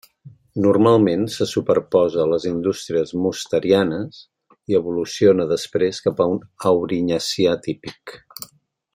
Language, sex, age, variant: Catalan, male, 50-59, Central